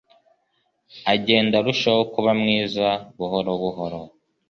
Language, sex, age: Kinyarwanda, male, 19-29